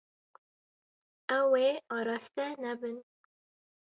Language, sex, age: Kurdish, female, 19-29